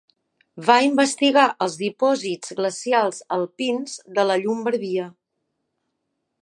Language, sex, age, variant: Catalan, female, 50-59, Balear